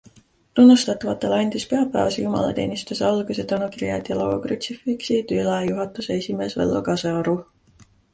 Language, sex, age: Estonian, female, 19-29